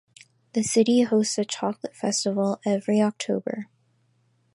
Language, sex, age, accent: English, female, under 19, United States English